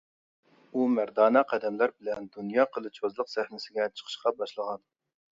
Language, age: Uyghur, 30-39